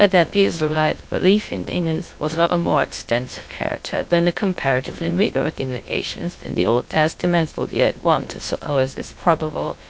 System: TTS, GlowTTS